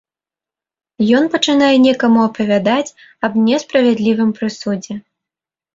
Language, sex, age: Belarusian, female, 19-29